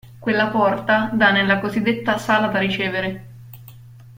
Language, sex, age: Italian, female, 19-29